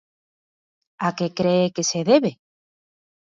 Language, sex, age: Galician, female, 40-49